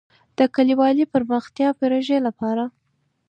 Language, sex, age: Pashto, female, 19-29